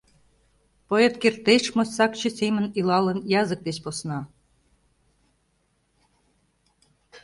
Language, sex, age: Mari, female, 50-59